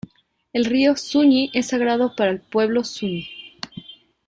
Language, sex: Spanish, female